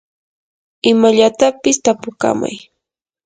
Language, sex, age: Yanahuanca Pasco Quechua, female, 30-39